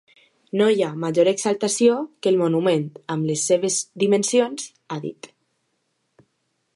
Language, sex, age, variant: Catalan, female, under 19, Alacantí